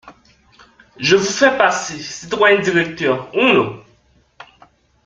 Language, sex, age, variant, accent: French, male, 19-29, Français d'Amérique du Nord, Français du Canada